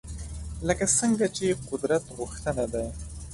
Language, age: Pashto, under 19